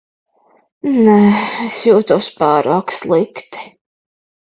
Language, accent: Latvian, Kurzeme